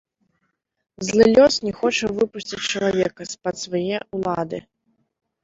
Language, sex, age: Belarusian, female, 19-29